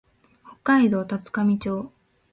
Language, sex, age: Japanese, female, under 19